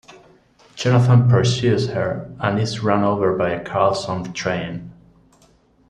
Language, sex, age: English, male, 30-39